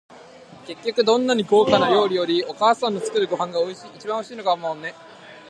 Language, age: Japanese, 19-29